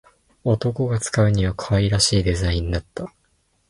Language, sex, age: Japanese, male, 19-29